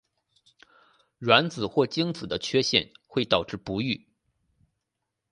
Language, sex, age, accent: Chinese, male, 19-29, 出生地：山东省